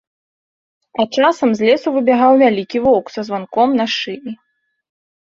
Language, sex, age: Belarusian, female, 19-29